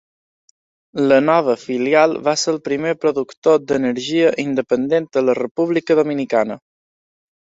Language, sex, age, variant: Catalan, male, under 19, Balear